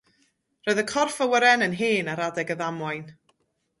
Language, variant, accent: Welsh, Mid Wales, Y Deyrnas Unedig Cymraeg